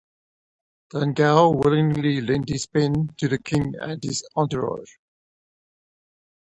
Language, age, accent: English, 50-59, Southern African (South Africa, Zimbabwe, Namibia)